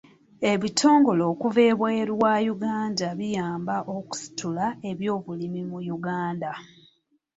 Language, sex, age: Ganda, female, 30-39